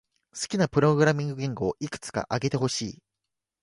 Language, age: Japanese, 19-29